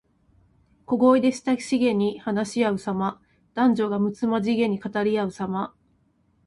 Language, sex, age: Japanese, female, 19-29